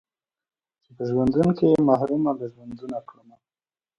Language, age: Pashto, 30-39